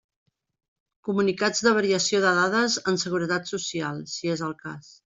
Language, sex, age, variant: Catalan, female, 50-59, Central